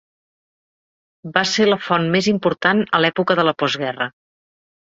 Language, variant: Catalan, Central